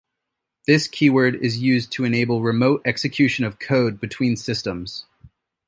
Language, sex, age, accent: English, male, 19-29, United States English